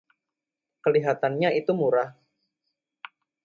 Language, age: Indonesian, 19-29